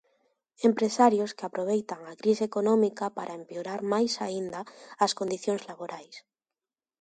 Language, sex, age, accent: Galician, female, 19-29, Normativo (estándar)